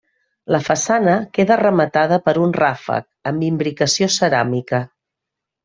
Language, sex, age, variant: Catalan, female, 40-49, Central